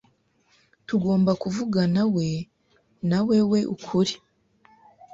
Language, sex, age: Kinyarwanda, female, 19-29